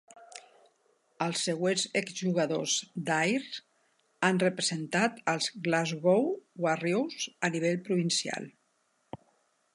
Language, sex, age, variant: Catalan, female, 60-69, Central